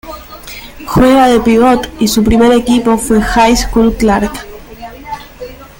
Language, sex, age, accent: Spanish, female, 19-29, Rioplatense: Argentina, Uruguay, este de Bolivia, Paraguay